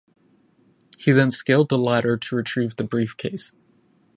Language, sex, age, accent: English, male, 19-29, United States English